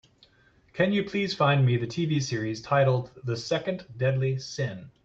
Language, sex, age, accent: English, male, 40-49, United States English